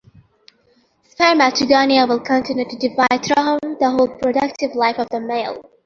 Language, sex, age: English, female, under 19